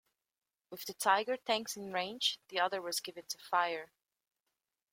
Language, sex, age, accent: English, female, 19-29, Welsh English